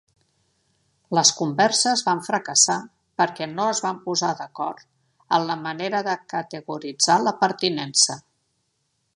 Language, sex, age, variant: Catalan, female, 70-79, Central